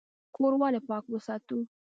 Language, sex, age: Pashto, female, 19-29